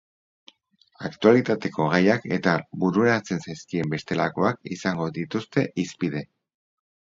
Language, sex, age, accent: Basque, male, 40-49, Erdialdekoa edo Nafarra (Gipuzkoa, Nafarroa)